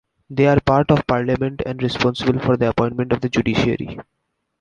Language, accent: English, India and South Asia (India, Pakistan, Sri Lanka)